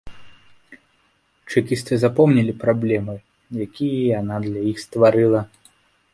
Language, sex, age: Belarusian, male, 19-29